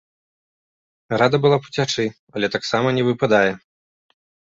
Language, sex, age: Belarusian, male, 30-39